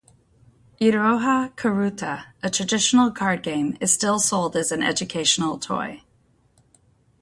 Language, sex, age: English, female, 50-59